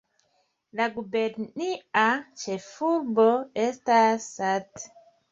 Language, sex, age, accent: Esperanto, female, 30-39, Internacia